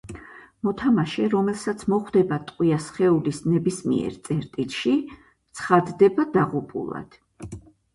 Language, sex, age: Georgian, female, 50-59